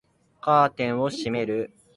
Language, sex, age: Japanese, male, 19-29